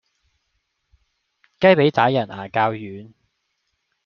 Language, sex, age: Cantonese, male, 19-29